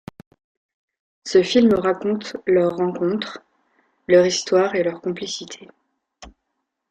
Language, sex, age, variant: French, female, 19-29, Français de métropole